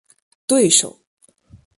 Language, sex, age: Chinese, female, under 19